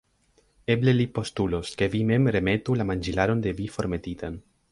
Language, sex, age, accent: Esperanto, male, under 19, Internacia